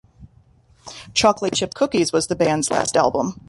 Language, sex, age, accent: English, female, 30-39, United States English